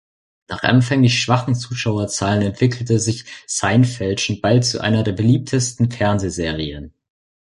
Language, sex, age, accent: German, male, under 19, Deutschland Deutsch